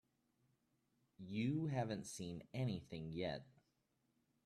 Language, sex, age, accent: English, male, 30-39, United States English